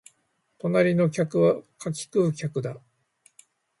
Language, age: Japanese, 50-59